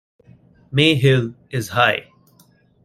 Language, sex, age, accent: English, male, 30-39, India and South Asia (India, Pakistan, Sri Lanka)